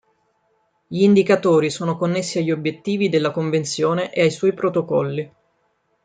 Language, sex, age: Italian, female, 30-39